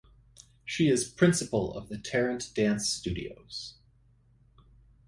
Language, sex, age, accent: English, male, 50-59, United States English